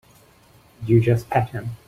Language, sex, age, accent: English, male, 30-39, New Zealand English